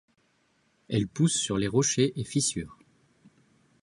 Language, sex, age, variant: French, male, 19-29, Français de métropole